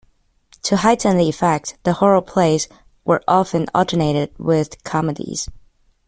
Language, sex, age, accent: English, female, 19-29, United States English